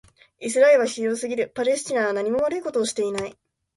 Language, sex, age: Japanese, female, 19-29